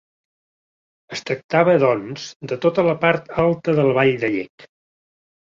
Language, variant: Catalan, Central